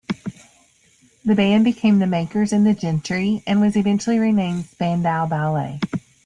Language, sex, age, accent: English, female, 40-49, United States English